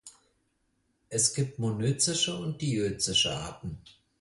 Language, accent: German, Deutschland Deutsch